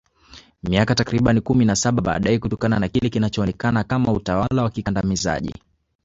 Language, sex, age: Swahili, male, 19-29